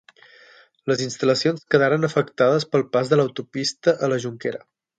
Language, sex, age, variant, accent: Catalan, male, 30-39, Balear, menorquí